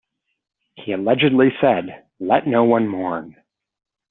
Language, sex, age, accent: English, male, 40-49, Canadian English